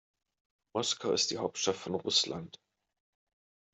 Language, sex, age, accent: German, male, 19-29, Deutschland Deutsch